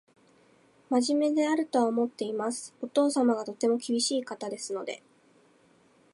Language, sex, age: Japanese, female, 19-29